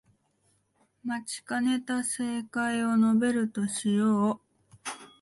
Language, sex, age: Japanese, female, 19-29